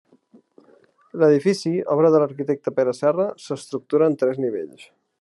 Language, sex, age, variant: Catalan, male, 30-39, Central